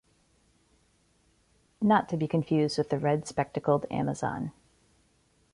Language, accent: English, United States English